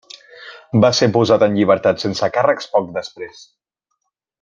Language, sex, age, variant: Catalan, male, 19-29, Central